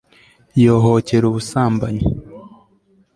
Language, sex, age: Kinyarwanda, male, 19-29